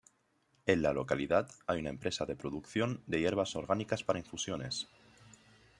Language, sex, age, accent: Spanish, male, 19-29, España: Norte peninsular (Asturias, Castilla y León, Cantabria, País Vasco, Navarra, Aragón, La Rioja, Guadalajara, Cuenca)